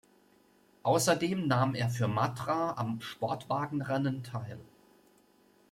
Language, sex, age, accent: German, male, 50-59, Deutschland Deutsch